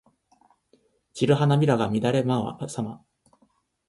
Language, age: Japanese, 19-29